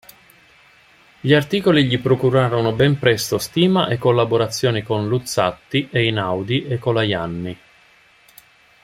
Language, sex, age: Italian, male, 50-59